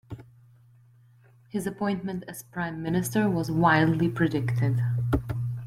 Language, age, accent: English, 19-29, United States English